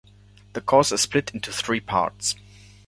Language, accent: English, United States English